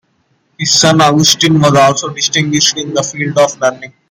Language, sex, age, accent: English, male, under 19, India and South Asia (India, Pakistan, Sri Lanka)